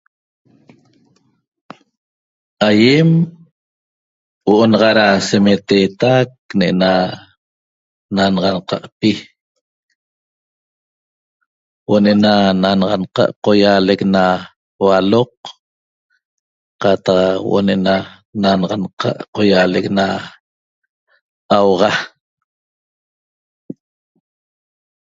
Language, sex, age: Toba, male, 60-69